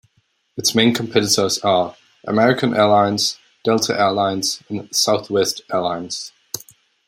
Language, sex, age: English, male, 19-29